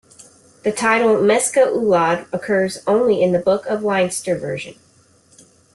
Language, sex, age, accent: English, female, 30-39, United States English